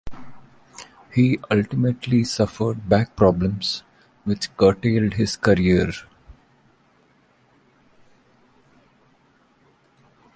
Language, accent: English, India and South Asia (India, Pakistan, Sri Lanka)